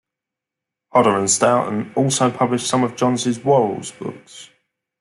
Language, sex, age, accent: English, male, 19-29, England English